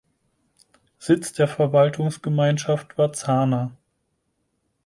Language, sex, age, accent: German, male, 30-39, Deutschland Deutsch